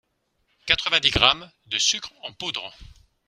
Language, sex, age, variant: French, male, 40-49, Français de métropole